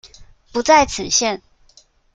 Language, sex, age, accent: Chinese, female, 19-29, 出生地：新北市